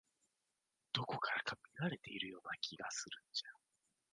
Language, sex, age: Japanese, male, 19-29